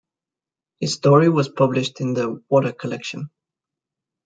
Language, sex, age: English, male, 19-29